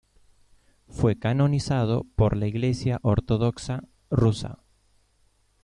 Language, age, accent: Spanish, 30-39, Rioplatense: Argentina, Uruguay, este de Bolivia, Paraguay